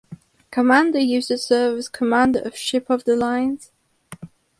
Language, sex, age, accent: English, female, under 19, England English